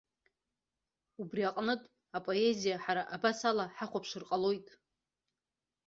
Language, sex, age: Abkhazian, female, 30-39